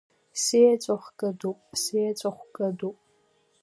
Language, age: Abkhazian, under 19